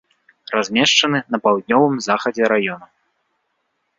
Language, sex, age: Belarusian, male, 19-29